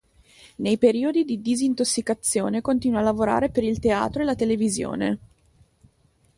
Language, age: Italian, 19-29